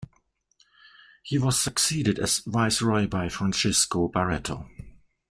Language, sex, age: English, male, 50-59